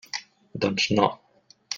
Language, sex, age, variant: Catalan, male, 19-29, Nord-Occidental